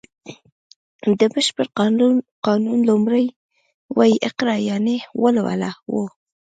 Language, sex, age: Pashto, female, 19-29